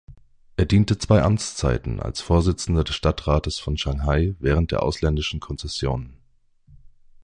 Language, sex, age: German, male, 30-39